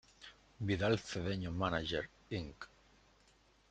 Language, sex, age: Spanish, male, 30-39